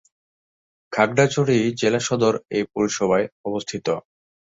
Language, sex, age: Bengali, male, 19-29